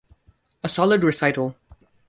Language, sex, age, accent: English, male, under 19, United States English; England English